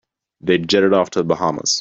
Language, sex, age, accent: English, male, under 19, United States English